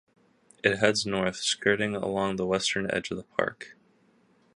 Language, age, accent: English, under 19, United States English